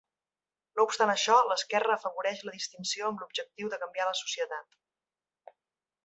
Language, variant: Catalan, Central